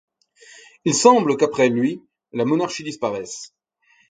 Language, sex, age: French, male, 30-39